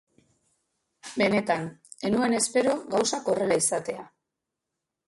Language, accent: Basque, Mendebalekoa (Araba, Bizkaia, Gipuzkoako mendebaleko herri batzuk)